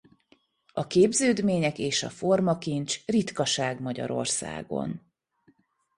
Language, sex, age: Hungarian, female, 30-39